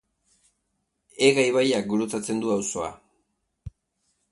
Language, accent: Basque, Erdialdekoa edo Nafarra (Gipuzkoa, Nafarroa)